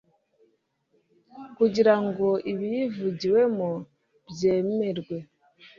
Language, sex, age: Kinyarwanda, female, 30-39